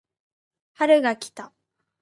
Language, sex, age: Japanese, female, under 19